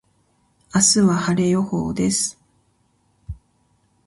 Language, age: Japanese, 30-39